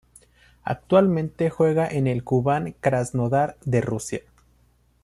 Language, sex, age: Spanish, male, 19-29